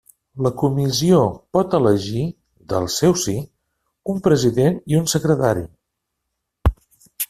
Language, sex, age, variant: Catalan, male, 50-59, Central